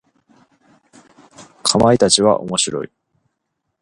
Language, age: Japanese, 19-29